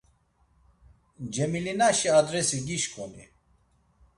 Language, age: Laz, 40-49